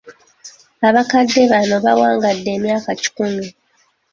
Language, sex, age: Ganda, female, 19-29